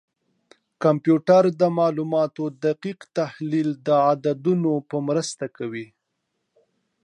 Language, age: Pashto, 19-29